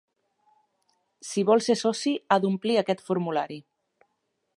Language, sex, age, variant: Catalan, female, 30-39, Central